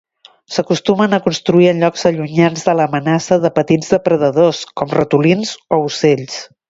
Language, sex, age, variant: Catalan, female, 50-59, Septentrional